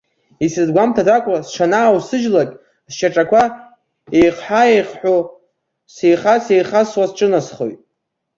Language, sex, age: Abkhazian, male, under 19